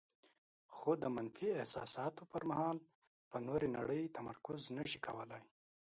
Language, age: Pashto, 19-29